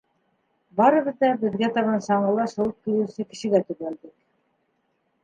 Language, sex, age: Bashkir, female, 60-69